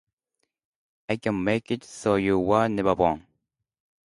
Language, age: English, 19-29